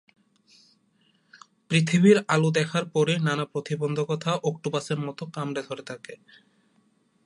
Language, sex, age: Bengali, male, 19-29